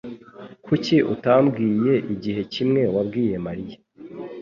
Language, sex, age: Kinyarwanda, male, 19-29